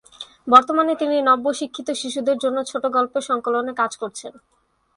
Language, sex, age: Bengali, female, 19-29